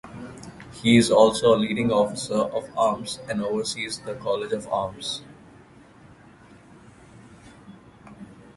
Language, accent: English, India and South Asia (India, Pakistan, Sri Lanka)